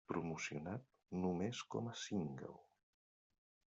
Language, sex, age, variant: Catalan, male, 40-49, Nord-Occidental